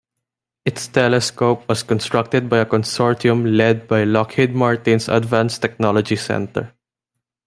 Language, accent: English, Filipino